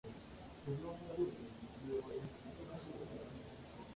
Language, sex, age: English, male, under 19